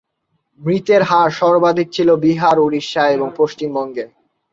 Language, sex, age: Bengali, male, 19-29